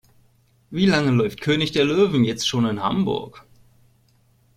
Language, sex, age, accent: German, male, 30-39, Deutschland Deutsch